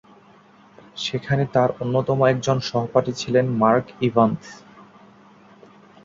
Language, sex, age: Bengali, male, 19-29